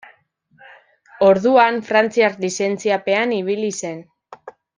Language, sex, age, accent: Basque, female, 19-29, Mendebalekoa (Araba, Bizkaia, Gipuzkoako mendebaleko herri batzuk)